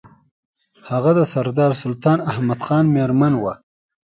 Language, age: Pashto, 19-29